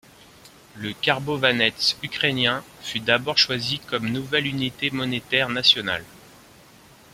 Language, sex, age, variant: French, male, 50-59, Français de métropole